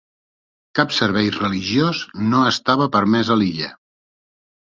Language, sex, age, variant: Catalan, male, 60-69, Central